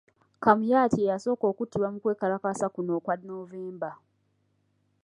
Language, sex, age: Ganda, female, 19-29